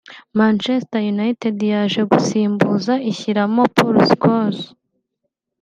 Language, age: Kinyarwanda, 19-29